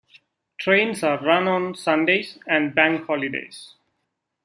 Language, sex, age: English, male, 30-39